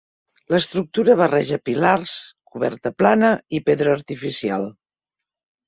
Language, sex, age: Catalan, female, 50-59